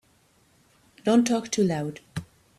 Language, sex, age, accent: English, female, 19-29, United States English